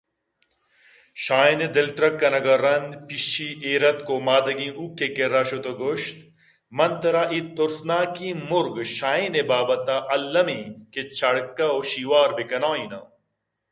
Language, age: Eastern Balochi, 30-39